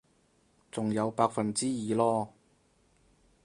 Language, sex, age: Cantonese, male, 30-39